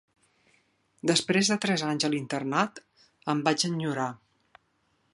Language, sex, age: Catalan, female, 60-69